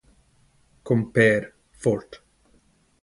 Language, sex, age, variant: Portuguese, male, 40-49, Portuguese (Portugal)